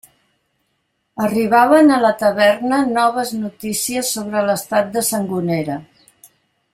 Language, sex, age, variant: Catalan, female, 60-69, Central